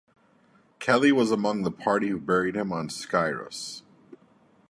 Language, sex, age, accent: English, male, 30-39, United States English